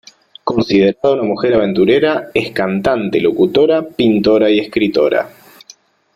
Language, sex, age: Spanish, male, 30-39